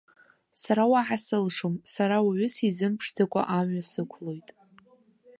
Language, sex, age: Abkhazian, female, under 19